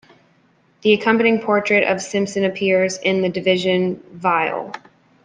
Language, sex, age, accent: English, female, 19-29, United States English